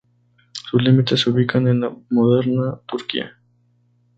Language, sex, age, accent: Spanish, male, 19-29, México